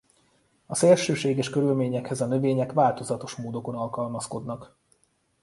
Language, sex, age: Hungarian, male, 30-39